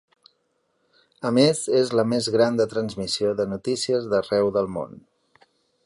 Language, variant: Catalan, Central